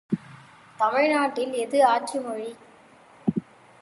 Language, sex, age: Tamil, female, 19-29